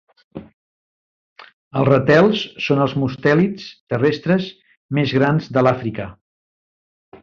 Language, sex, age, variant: Catalan, male, 60-69, Central